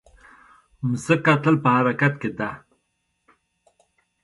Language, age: Pashto, 60-69